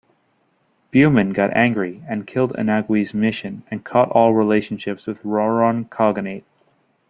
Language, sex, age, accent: English, male, 19-29, United States English